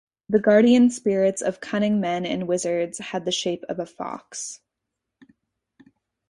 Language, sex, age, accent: English, female, 19-29, United States English